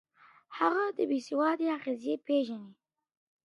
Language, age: Pashto, under 19